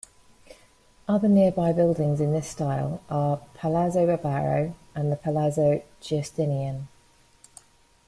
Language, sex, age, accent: English, female, 30-39, England English